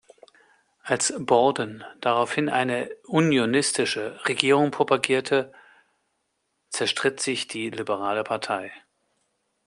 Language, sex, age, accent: German, male, 50-59, Deutschland Deutsch